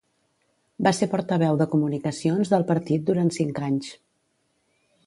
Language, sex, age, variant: Catalan, female, 50-59, Central